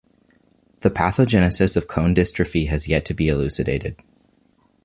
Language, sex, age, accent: English, male, 19-29, Canadian English